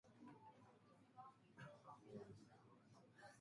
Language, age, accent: Chinese, 19-29, 出生地：北京市